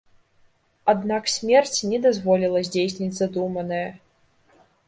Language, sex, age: Belarusian, female, 19-29